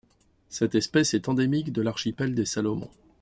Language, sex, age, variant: French, male, 50-59, Français de métropole